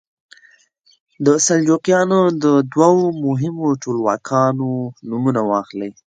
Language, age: Pashto, 19-29